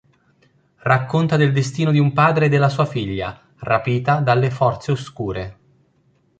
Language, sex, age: Italian, male, 30-39